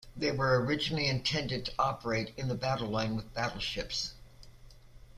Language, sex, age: English, female, 70-79